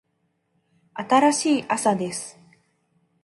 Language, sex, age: Japanese, female, 30-39